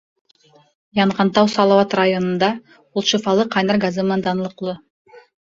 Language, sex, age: Bashkir, female, 30-39